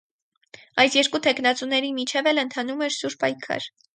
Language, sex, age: Armenian, female, under 19